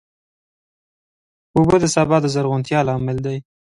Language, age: Pashto, 19-29